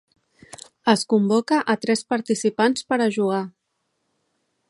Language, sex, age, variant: Catalan, female, 40-49, Central